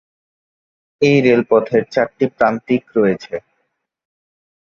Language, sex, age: Bengali, male, 19-29